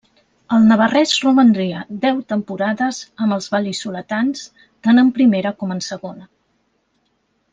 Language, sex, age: Catalan, female, 40-49